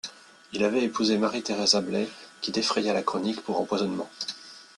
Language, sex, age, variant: French, male, 30-39, Français de métropole